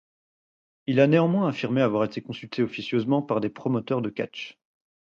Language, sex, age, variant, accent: French, male, 30-39, Français d'Europe, Français de Belgique